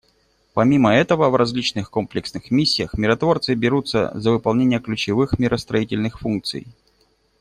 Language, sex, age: Russian, male, 40-49